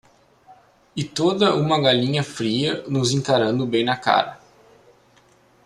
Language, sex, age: Portuguese, male, 19-29